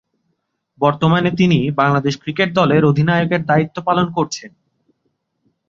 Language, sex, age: Bengali, male, 19-29